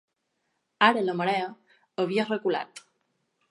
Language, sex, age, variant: Catalan, female, under 19, Balear